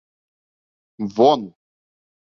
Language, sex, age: Bashkir, male, 19-29